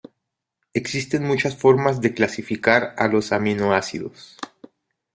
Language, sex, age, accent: Spanish, male, 30-39, México